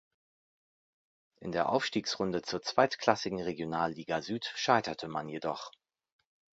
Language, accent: German, Deutschland Deutsch